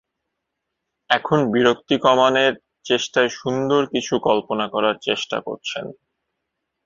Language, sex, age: Bengali, male, 19-29